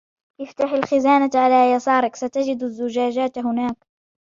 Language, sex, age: Arabic, female, 19-29